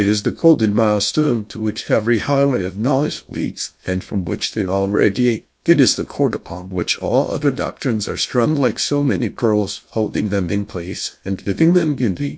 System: TTS, GlowTTS